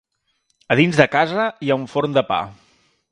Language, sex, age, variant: Catalan, male, 30-39, Central